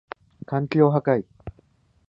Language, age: Japanese, 19-29